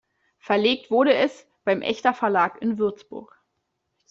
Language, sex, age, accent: German, female, 19-29, Deutschland Deutsch